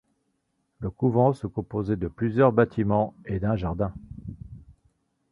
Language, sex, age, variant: French, male, 50-59, Français de métropole